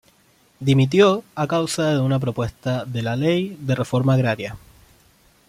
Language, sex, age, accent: Spanish, male, 19-29, Chileno: Chile, Cuyo